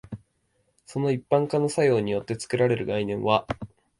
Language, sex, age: Japanese, male, 19-29